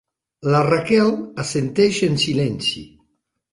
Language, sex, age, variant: Catalan, male, 60-69, Septentrional